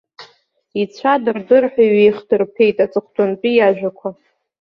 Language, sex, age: Abkhazian, female, 40-49